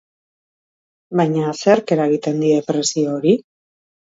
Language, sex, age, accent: Basque, female, 40-49, Mendebalekoa (Araba, Bizkaia, Gipuzkoako mendebaleko herri batzuk)